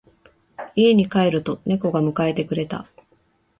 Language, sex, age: Japanese, female, 40-49